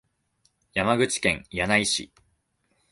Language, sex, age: Japanese, male, 19-29